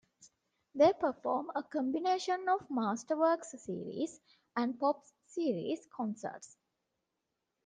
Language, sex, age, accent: English, female, 19-29, India and South Asia (India, Pakistan, Sri Lanka)